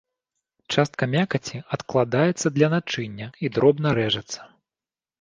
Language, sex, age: Belarusian, male, 30-39